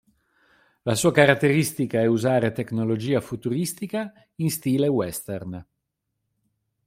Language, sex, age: Italian, male, 50-59